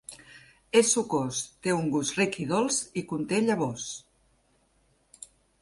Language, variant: Catalan, Central